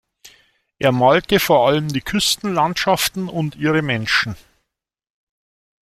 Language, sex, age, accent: German, male, 50-59, Deutschland Deutsch